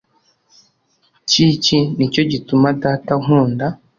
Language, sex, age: Kinyarwanda, male, under 19